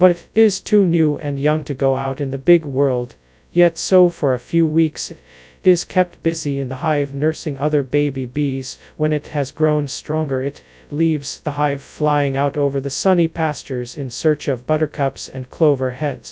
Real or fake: fake